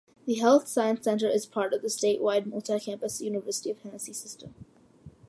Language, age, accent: English, under 19, United States English